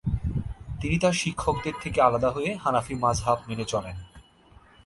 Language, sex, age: Bengali, male, 19-29